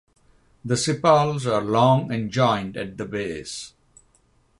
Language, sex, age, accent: English, male, 50-59, United States English; England English